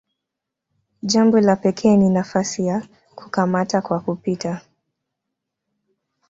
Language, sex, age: Swahili, female, 19-29